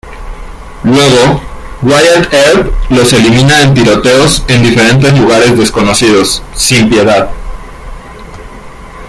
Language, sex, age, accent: Spanish, male, 30-39, México